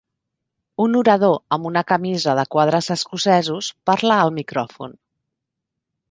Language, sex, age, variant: Catalan, female, 40-49, Central